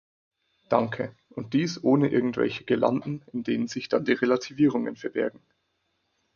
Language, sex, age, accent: German, male, 19-29, Deutschland Deutsch; Österreichisches Deutsch